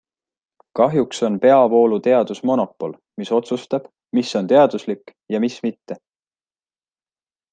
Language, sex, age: Estonian, male, 19-29